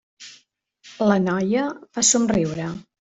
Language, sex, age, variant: Catalan, female, 50-59, Central